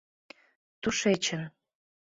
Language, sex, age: Mari, female, under 19